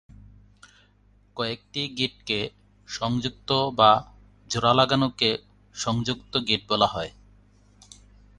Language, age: Bengali, 30-39